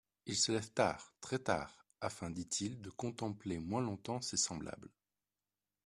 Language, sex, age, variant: French, male, 30-39, Français de métropole